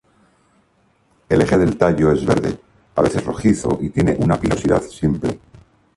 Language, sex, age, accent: Spanish, male, 60-69, España: Centro-Sur peninsular (Madrid, Toledo, Castilla-La Mancha)